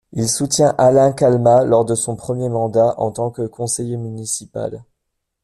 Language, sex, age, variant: French, male, 19-29, Français de métropole